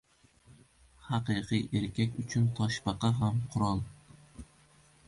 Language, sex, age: Uzbek, male, 19-29